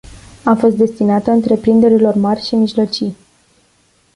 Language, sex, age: Romanian, female, 19-29